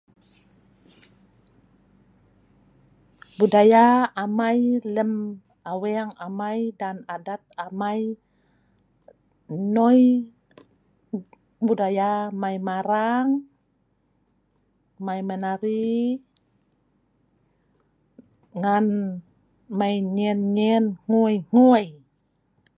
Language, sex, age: Sa'ban, female, 60-69